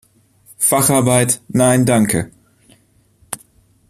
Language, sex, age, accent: German, male, 19-29, Deutschland Deutsch